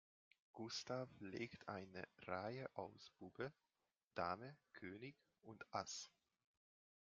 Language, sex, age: German, male, 30-39